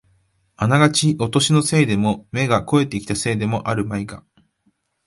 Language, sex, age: Japanese, male, 19-29